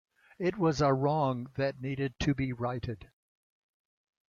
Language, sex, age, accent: English, male, 80-89, United States English